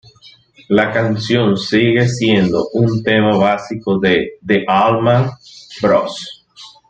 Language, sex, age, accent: Spanish, male, 30-39, Caribe: Cuba, Venezuela, Puerto Rico, República Dominicana, Panamá, Colombia caribeña, México caribeño, Costa del golfo de México